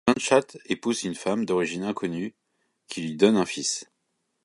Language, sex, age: French, male, 40-49